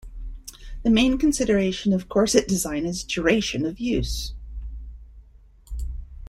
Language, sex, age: English, female, 50-59